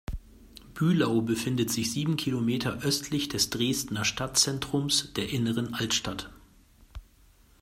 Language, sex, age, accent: German, male, 40-49, Deutschland Deutsch